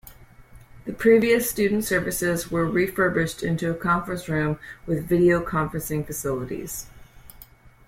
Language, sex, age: English, female, 40-49